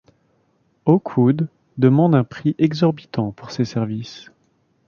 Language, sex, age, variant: French, male, 30-39, Français de métropole